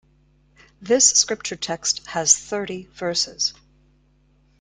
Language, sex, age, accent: English, female, 50-59, United States English